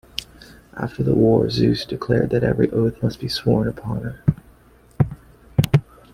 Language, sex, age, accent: English, male, 30-39, United States English